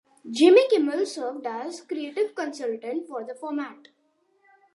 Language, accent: English, India and South Asia (India, Pakistan, Sri Lanka)